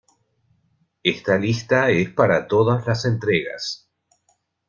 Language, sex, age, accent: Spanish, male, 50-59, Rioplatense: Argentina, Uruguay, este de Bolivia, Paraguay